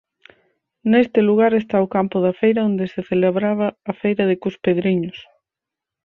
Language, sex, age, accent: Galician, female, 30-39, Oriental (común en zona oriental)